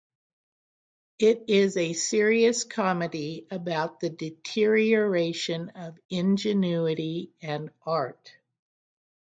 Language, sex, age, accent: English, female, 60-69, United States English